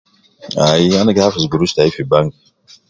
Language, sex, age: Nubi, male, 50-59